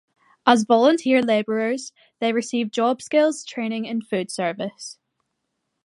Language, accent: English, Irish English